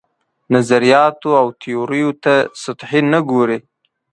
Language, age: Pashto, 19-29